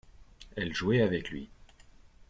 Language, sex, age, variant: French, male, 30-39, Français de métropole